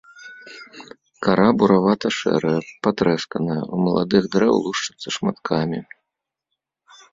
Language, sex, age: Belarusian, male, 30-39